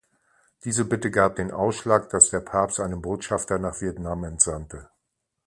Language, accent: German, Deutschland Deutsch